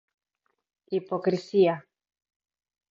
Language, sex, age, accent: Galician, female, 30-39, Neofalante